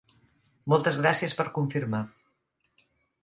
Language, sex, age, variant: Catalan, female, 60-69, Central